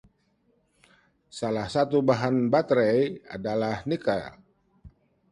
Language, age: Indonesian, 50-59